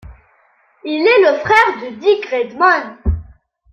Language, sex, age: French, female, 19-29